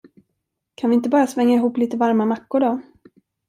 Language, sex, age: Swedish, female, 40-49